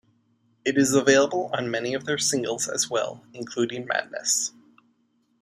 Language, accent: English, United States English